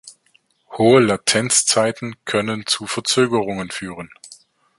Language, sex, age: German, male, 40-49